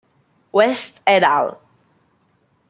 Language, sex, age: Spanish, female, 19-29